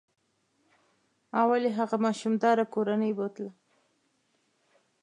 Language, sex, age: Pashto, female, 19-29